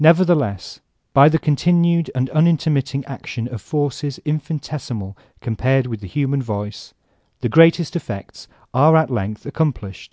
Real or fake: real